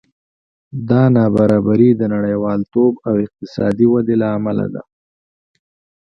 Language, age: Pashto, 19-29